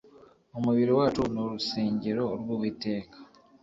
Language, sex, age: Kinyarwanda, male, 19-29